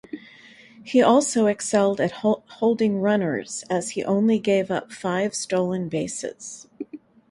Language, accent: English, United States English